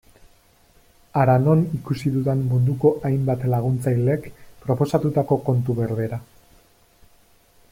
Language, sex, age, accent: Basque, male, 30-39, Erdialdekoa edo Nafarra (Gipuzkoa, Nafarroa)